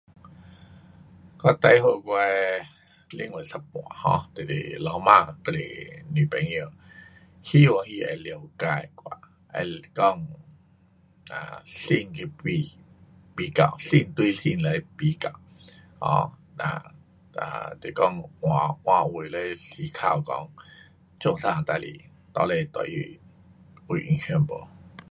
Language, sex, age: Pu-Xian Chinese, male, 50-59